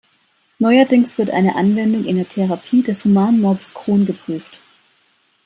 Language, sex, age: German, female, 30-39